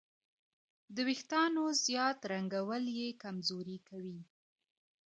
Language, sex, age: Pashto, female, 30-39